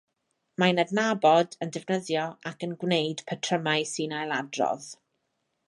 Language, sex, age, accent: Welsh, female, 30-39, Y Deyrnas Unedig Cymraeg